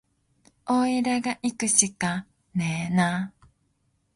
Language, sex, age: Japanese, female, 19-29